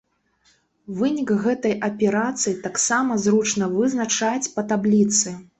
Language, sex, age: Belarusian, female, 40-49